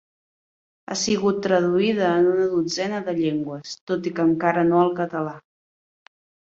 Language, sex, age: Catalan, female, 30-39